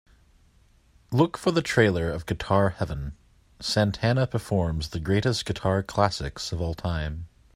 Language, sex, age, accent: English, male, 19-29, United States English